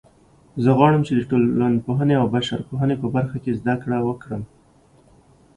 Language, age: Pashto, 30-39